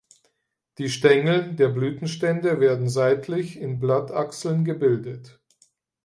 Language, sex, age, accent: German, male, 30-39, Deutschland Deutsch